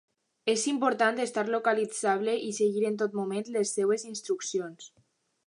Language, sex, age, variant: Catalan, female, under 19, Alacantí